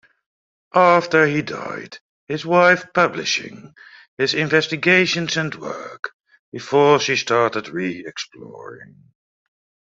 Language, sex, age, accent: English, male, 30-39, England English